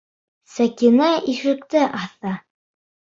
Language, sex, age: Bashkir, male, under 19